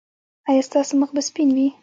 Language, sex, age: Pashto, female, 19-29